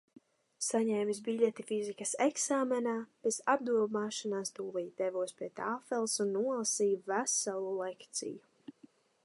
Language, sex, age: Latvian, female, under 19